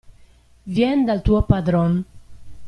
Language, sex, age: Italian, female, 50-59